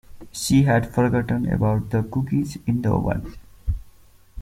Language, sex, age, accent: English, male, 19-29, United States English